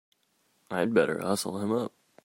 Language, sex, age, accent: English, male, 19-29, United States English